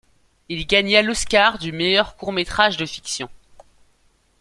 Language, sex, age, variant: French, male, under 19, Français de métropole